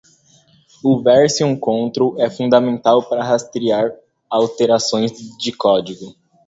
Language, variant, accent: Portuguese, Portuguese (Brasil), Paulista